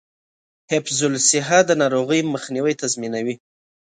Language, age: Pashto, 30-39